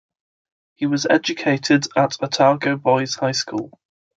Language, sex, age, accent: English, male, 19-29, England English